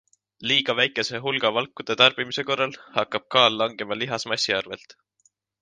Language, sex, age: Estonian, male, 19-29